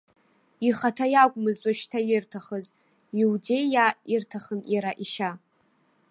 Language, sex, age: Abkhazian, female, under 19